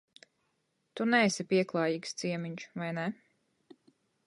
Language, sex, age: Latvian, female, 30-39